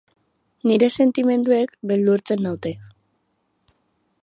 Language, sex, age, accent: Basque, female, under 19, Erdialdekoa edo Nafarra (Gipuzkoa, Nafarroa)